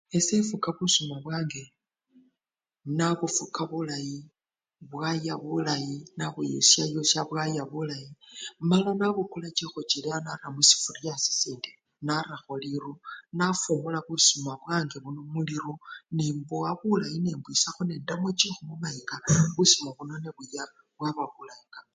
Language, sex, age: Luyia, female, 50-59